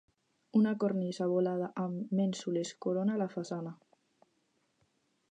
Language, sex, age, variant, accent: Catalan, female, under 19, Alacantí, valencià